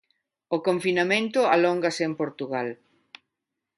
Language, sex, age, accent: Galician, female, 50-59, Neofalante